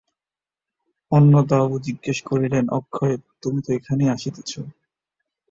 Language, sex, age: Bengali, male, 30-39